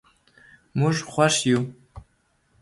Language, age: Pashto, 19-29